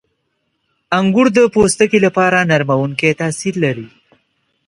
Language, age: Pashto, 19-29